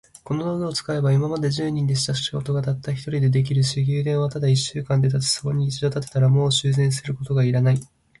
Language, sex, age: Japanese, male, under 19